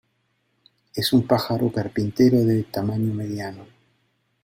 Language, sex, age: Spanish, male, 50-59